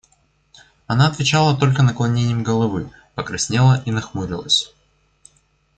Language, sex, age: Russian, male, under 19